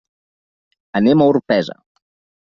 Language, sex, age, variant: Catalan, male, 30-39, Central